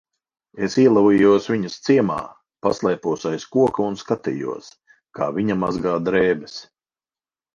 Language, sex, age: Latvian, male, 50-59